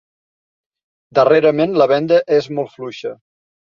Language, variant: Catalan, Central